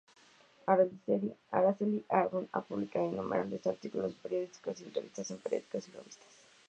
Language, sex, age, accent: Spanish, female, under 19, México